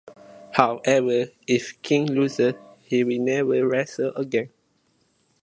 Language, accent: English, Malaysian English